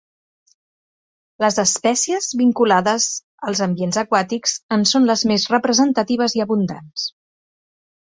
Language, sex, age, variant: Catalan, female, 40-49, Central